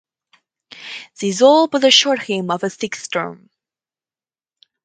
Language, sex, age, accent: English, female, under 19, England English